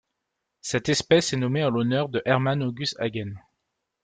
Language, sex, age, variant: French, male, 19-29, Français de métropole